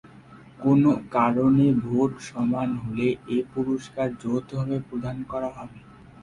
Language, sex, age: Bengali, male, 19-29